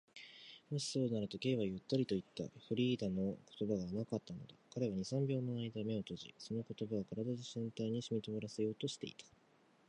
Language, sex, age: Japanese, male, 19-29